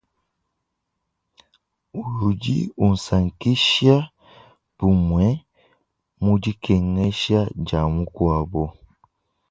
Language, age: Luba-Lulua, 19-29